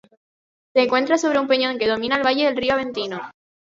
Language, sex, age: Spanish, female, 19-29